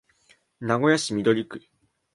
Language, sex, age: Japanese, male, 19-29